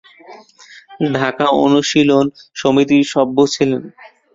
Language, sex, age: Bengali, male, 19-29